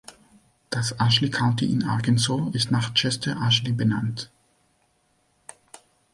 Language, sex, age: German, male, 30-39